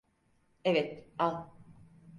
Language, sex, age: Turkish, female, 60-69